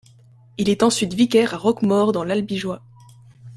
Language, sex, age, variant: French, female, 19-29, Français de métropole